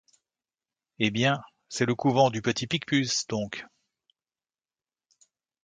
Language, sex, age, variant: French, male, 50-59, Français de métropole